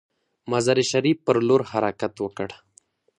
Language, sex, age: Pashto, male, under 19